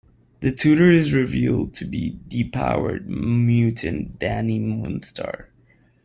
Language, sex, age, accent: English, male, 19-29, United States English